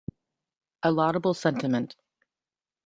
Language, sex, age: English, female, 30-39